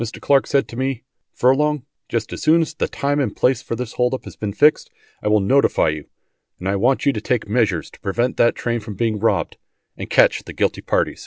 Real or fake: real